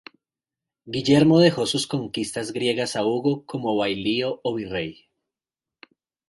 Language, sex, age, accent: Spanish, male, 30-39, Andino-Pacífico: Colombia, Perú, Ecuador, oeste de Bolivia y Venezuela andina